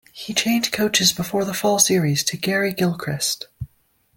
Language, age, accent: English, under 19, United States English